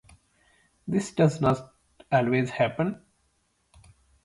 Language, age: English, 30-39